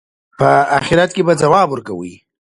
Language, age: Pashto, 40-49